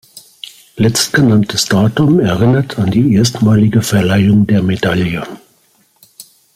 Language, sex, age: German, male, 60-69